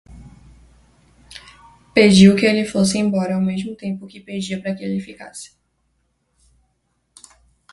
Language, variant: Portuguese, Portuguese (Brasil)